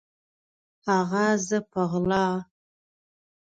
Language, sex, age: Pashto, female, 19-29